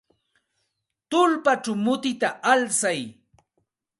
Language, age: Santa Ana de Tusi Pasco Quechua, 40-49